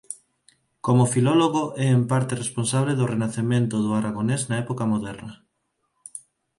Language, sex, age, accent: Galician, male, 19-29, Neofalante